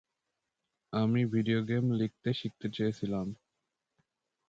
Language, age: Bengali, 19-29